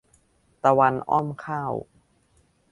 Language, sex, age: Thai, male, under 19